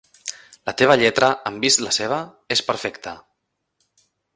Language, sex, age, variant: Catalan, male, 19-29, Central